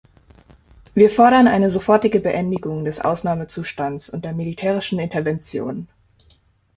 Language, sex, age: German, female, 19-29